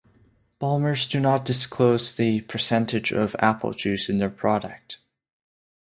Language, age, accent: English, under 19, Canadian English